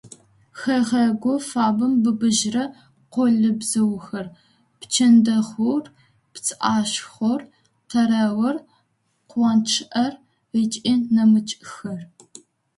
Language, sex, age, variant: Adyghe, female, under 19, Адыгабзэ (Кирил, пстэумэ зэдыряе)